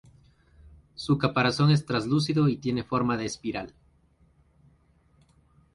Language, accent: Spanish, Andino-Pacífico: Colombia, Perú, Ecuador, oeste de Bolivia y Venezuela andina